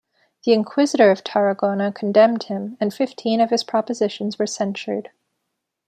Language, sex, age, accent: English, female, 19-29, United States English